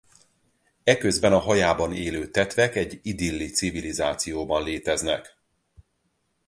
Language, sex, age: Hungarian, male, 40-49